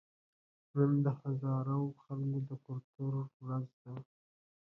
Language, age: Pashto, 19-29